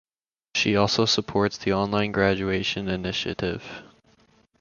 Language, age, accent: English, under 19, United States English